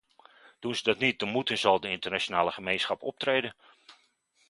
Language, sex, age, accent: Dutch, male, 40-49, Nederlands Nederlands